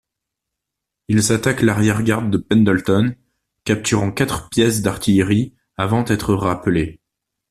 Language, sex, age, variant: French, male, 30-39, Français de métropole